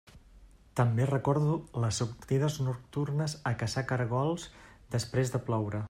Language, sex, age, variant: Catalan, male, 40-49, Central